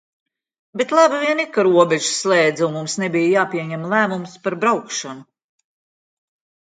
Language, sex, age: Latvian, female, 60-69